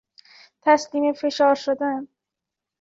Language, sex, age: Persian, female, under 19